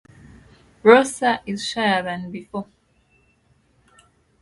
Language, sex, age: English, female, 19-29